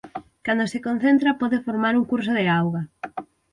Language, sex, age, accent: Galician, female, 19-29, Atlántico (seseo e gheada)